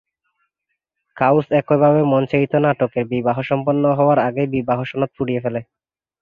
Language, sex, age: Bengali, male, 19-29